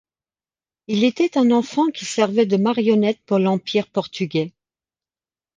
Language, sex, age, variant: French, female, 50-59, Français de métropole